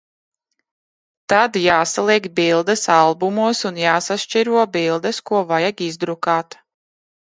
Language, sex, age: Latvian, female, 30-39